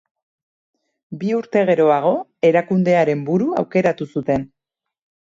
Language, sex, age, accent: Basque, female, 30-39, Erdialdekoa edo Nafarra (Gipuzkoa, Nafarroa)